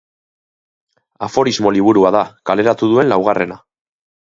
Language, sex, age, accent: Basque, male, 30-39, Mendebalekoa (Araba, Bizkaia, Gipuzkoako mendebaleko herri batzuk)